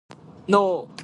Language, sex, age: English, female, under 19